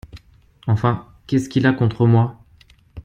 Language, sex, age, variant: French, male, 19-29, Français de métropole